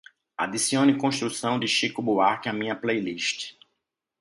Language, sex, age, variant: Portuguese, male, 30-39, Portuguese (Brasil)